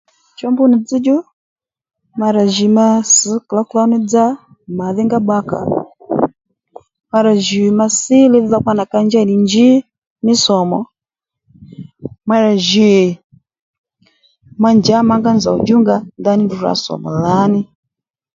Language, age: Lendu, 19-29